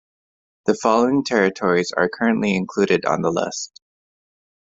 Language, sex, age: English, male, 19-29